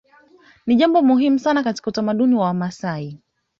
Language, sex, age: Swahili, female, 19-29